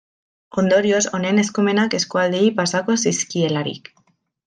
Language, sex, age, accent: Basque, female, 19-29, Mendebalekoa (Araba, Bizkaia, Gipuzkoako mendebaleko herri batzuk)